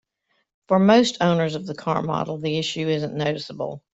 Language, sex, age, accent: English, female, 70-79, United States English